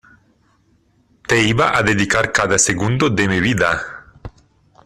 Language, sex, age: Spanish, male, 30-39